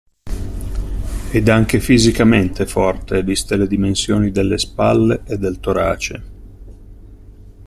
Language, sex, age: Italian, male, 50-59